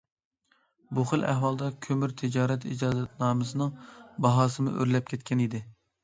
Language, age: Uyghur, 19-29